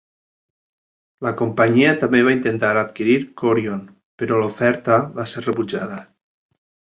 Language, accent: Catalan, valencià